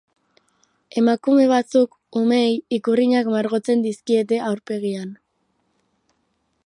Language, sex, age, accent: Basque, female, under 19, Erdialdekoa edo Nafarra (Gipuzkoa, Nafarroa)